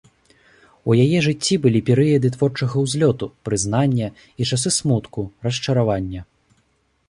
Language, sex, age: Belarusian, male, 19-29